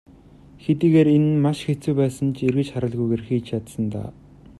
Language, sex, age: Mongolian, male, 19-29